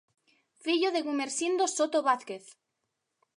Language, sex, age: Galician, female, 30-39